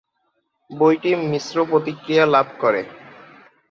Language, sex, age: Bengali, male, 19-29